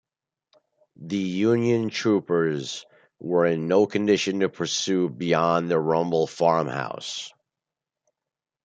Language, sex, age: English, male, 40-49